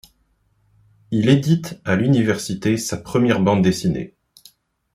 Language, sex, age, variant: French, male, 30-39, Français de métropole